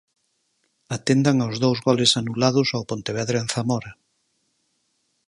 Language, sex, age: Galician, male, 50-59